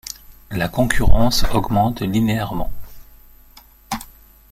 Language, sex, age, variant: French, male, 50-59, Français de métropole